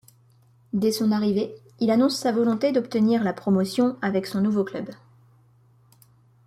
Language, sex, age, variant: French, female, 19-29, Français de métropole